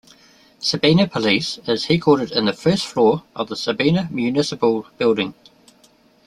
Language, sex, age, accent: English, male, 30-39, New Zealand English